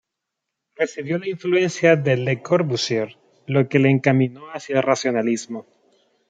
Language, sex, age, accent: Spanish, male, 30-39, América central